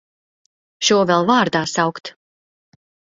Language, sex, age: Latvian, female, 30-39